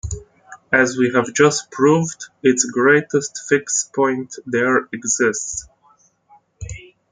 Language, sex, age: English, male, 30-39